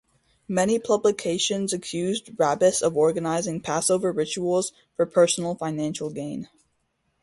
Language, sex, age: English, male, under 19